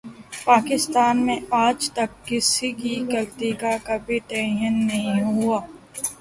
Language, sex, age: Urdu, female, 19-29